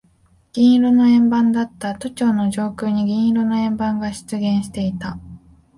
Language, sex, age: Japanese, female, 19-29